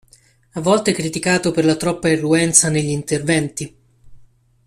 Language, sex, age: Italian, male, 30-39